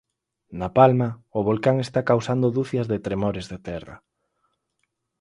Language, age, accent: Galician, 19-29, Normativo (estándar)